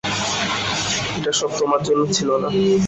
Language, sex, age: Bengali, male, under 19